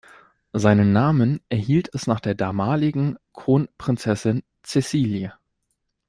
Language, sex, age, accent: German, male, 19-29, Deutschland Deutsch